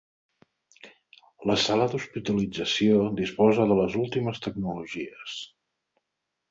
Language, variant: Catalan, Central